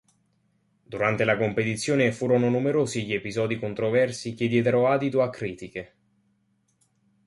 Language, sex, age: Italian, male, under 19